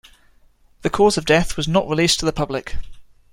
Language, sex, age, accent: English, male, 30-39, England English